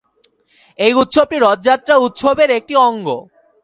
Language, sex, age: Bengali, male, 19-29